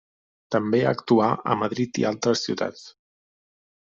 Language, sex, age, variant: Catalan, male, 19-29, Central